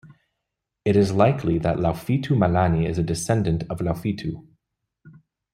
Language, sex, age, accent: English, male, 19-29, United States English